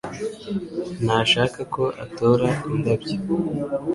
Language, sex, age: Kinyarwanda, male, 30-39